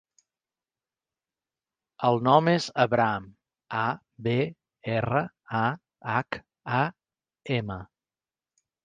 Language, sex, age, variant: Catalan, male, 40-49, Central